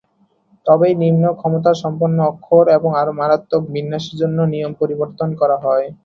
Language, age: Bengali, 19-29